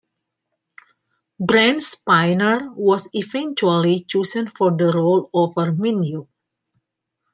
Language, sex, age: English, female, 30-39